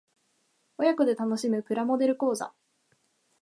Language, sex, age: Japanese, female, 19-29